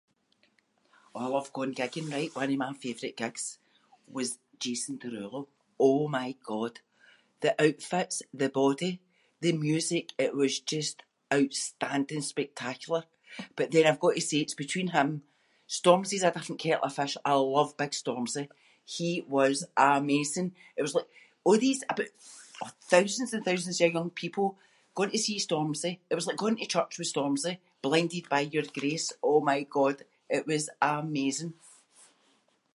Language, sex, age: Scots, female, 60-69